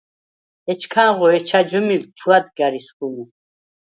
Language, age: Svan, 30-39